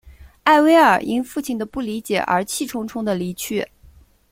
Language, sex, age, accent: Chinese, female, 30-39, 出生地：上海市